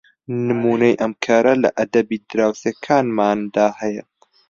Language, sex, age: Central Kurdish, male, under 19